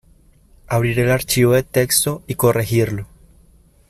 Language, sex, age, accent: Spanish, male, 19-29, Andino-Pacífico: Colombia, Perú, Ecuador, oeste de Bolivia y Venezuela andina